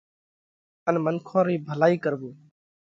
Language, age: Parkari Koli, 19-29